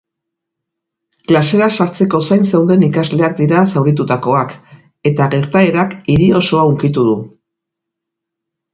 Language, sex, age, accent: Basque, female, 50-59, Erdialdekoa edo Nafarra (Gipuzkoa, Nafarroa)